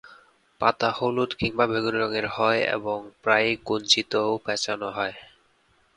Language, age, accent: Bengali, 19-29, প্রমিত